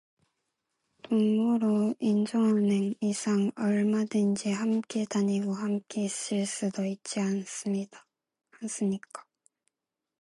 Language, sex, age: Korean, female, 19-29